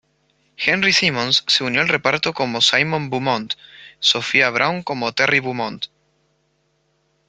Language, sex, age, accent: Spanish, male, 19-29, Rioplatense: Argentina, Uruguay, este de Bolivia, Paraguay